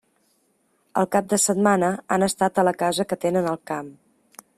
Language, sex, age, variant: Catalan, female, 40-49, Central